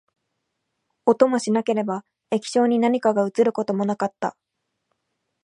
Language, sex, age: Japanese, female, 19-29